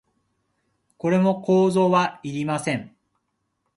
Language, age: Japanese, 19-29